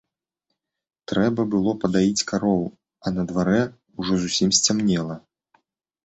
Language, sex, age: Belarusian, male, 30-39